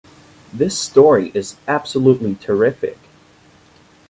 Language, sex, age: English, male, 19-29